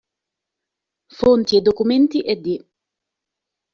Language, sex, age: Italian, female, 40-49